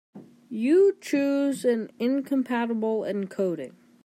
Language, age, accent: English, under 19, England English